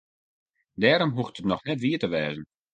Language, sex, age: Western Frisian, male, 19-29